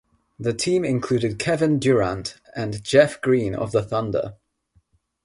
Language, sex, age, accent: English, male, 19-29, England English; India and South Asia (India, Pakistan, Sri Lanka)